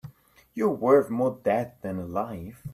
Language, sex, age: English, male, 19-29